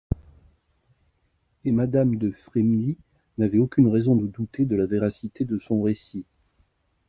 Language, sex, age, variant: French, male, 50-59, Français de métropole